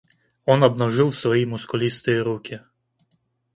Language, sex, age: Russian, male, 30-39